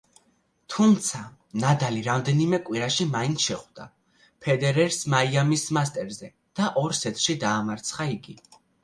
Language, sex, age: Georgian, male, 19-29